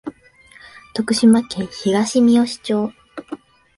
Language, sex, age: Japanese, female, 19-29